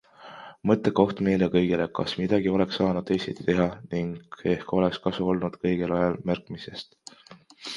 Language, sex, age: Estonian, male, 19-29